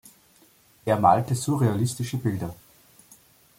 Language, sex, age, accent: German, male, 30-39, Österreichisches Deutsch